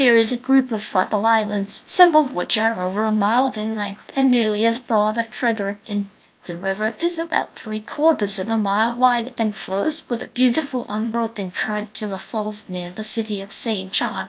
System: TTS, GlowTTS